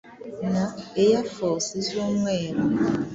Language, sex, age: Kinyarwanda, female, 40-49